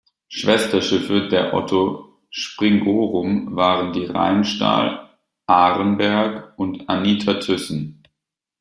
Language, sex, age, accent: German, male, 19-29, Deutschland Deutsch